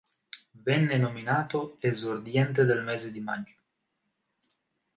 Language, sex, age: Italian, male, 19-29